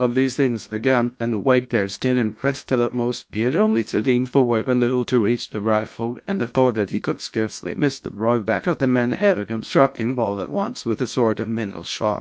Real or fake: fake